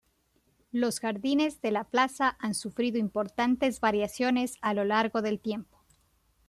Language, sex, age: Spanish, female, 30-39